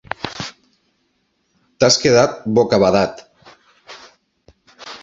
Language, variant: Catalan, Septentrional